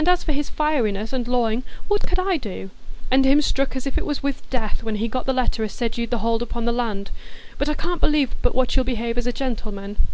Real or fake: real